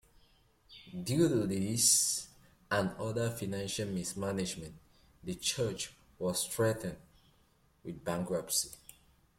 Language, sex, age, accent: English, male, 19-29, England English